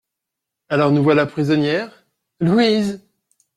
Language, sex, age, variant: French, male, 40-49, Français de métropole